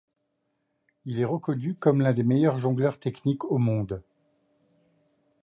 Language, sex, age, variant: French, male, 50-59, Français de métropole